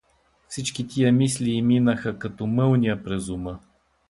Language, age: Bulgarian, 60-69